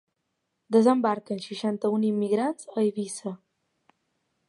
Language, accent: Catalan, balear; valencià; menorquí